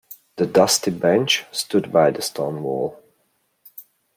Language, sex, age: English, male, 30-39